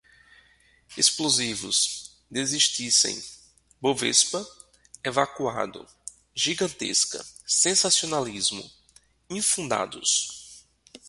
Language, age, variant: Portuguese, 30-39, Portuguese (Brasil)